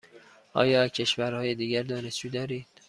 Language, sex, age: Persian, male, 30-39